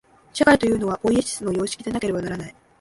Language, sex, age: Japanese, female, 19-29